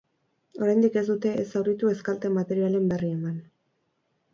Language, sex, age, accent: Basque, female, 19-29, Mendebalekoa (Araba, Bizkaia, Gipuzkoako mendebaleko herri batzuk)